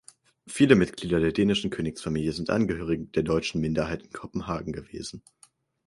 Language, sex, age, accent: German, male, under 19, Deutschland Deutsch